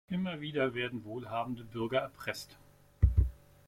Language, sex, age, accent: German, male, 50-59, Deutschland Deutsch